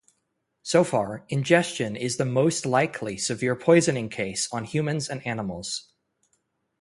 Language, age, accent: English, 19-29, United States English